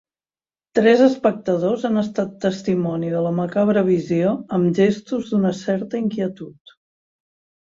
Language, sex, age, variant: Catalan, female, 60-69, Central